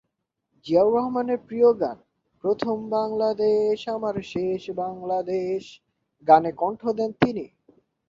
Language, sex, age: Bengali, male, 19-29